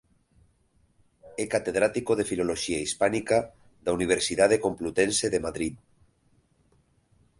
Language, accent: Galician, Normativo (estándar)